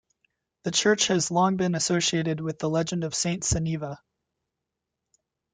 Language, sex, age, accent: English, male, 30-39, United States English